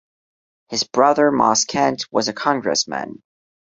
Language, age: English, under 19